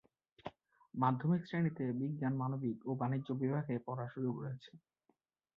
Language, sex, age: Bengali, male, 19-29